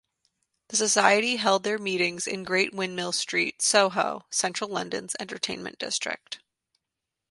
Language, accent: English, United States English